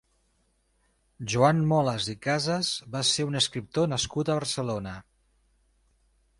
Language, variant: Catalan, Nord-Occidental